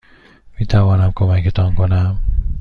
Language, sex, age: Persian, male, 30-39